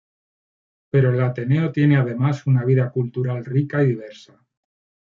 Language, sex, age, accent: Spanish, male, 40-49, España: Norte peninsular (Asturias, Castilla y León, Cantabria, País Vasco, Navarra, Aragón, La Rioja, Guadalajara, Cuenca)